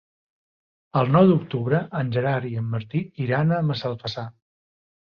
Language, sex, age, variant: Catalan, male, 30-39, Central